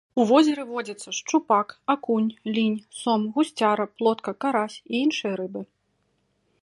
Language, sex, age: Belarusian, female, 30-39